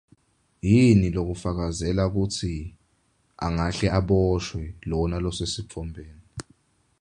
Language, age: Swati, 19-29